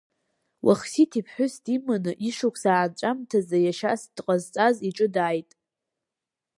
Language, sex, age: Abkhazian, female, under 19